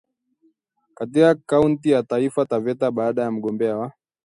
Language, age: Swahili, 19-29